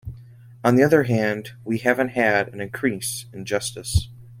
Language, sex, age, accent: English, male, under 19, United States English